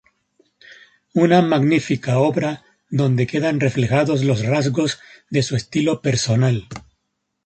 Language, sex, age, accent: Spanish, male, 30-39, España: Centro-Sur peninsular (Madrid, Toledo, Castilla-La Mancha)